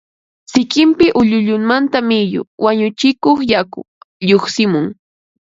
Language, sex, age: Ambo-Pasco Quechua, female, 30-39